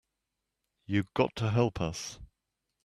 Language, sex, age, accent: English, male, 50-59, England English